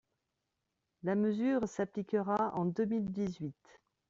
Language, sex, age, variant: French, female, 40-49, Français de métropole